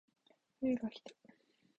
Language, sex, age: Japanese, female, 19-29